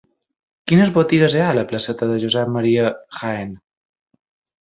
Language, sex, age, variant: Catalan, male, 30-39, Balear